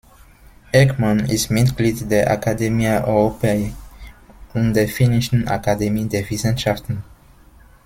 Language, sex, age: German, male, 19-29